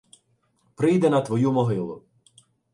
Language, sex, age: Ukrainian, male, 19-29